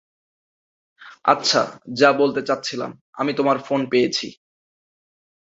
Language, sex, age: Bengali, male, 19-29